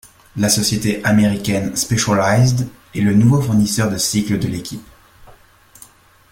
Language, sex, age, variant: French, male, 19-29, Français de métropole